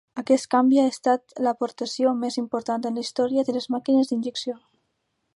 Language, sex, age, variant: Catalan, female, under 19, Alacantí